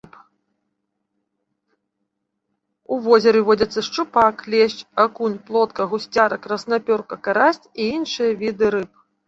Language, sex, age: Belarusian, female, 40-49